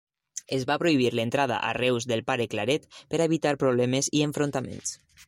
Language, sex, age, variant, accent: Catalan, male, 19-29, Valencià central, valencià